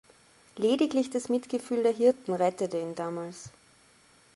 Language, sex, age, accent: German, female, 30-39, Österreichisches Deutsch